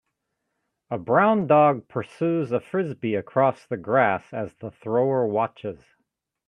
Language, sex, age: English, male, 50-59